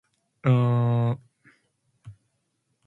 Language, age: English, 19-29